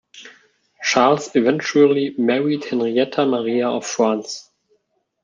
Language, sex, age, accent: English, male, 19-29, United States English